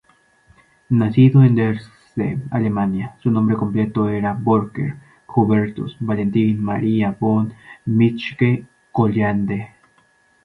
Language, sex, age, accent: Spanish, male, 19-29, México